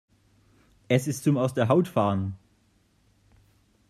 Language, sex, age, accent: German, male, 30-39, Deutschland Deutsch